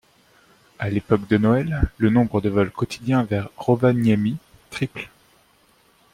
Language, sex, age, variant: French, male, 19-29, Français de métropole